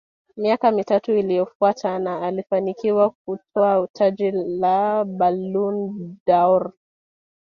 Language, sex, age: Swahili, female, 19-29